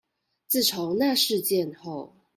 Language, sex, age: Chinese, female, 19-29